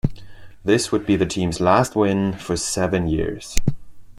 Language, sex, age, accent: English, male, 19-29, United States English